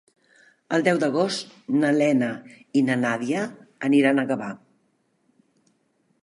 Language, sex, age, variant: Catalan, female, 50-59, Central